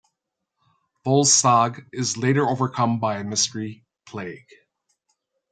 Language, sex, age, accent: English, male, 60-69, Canadian English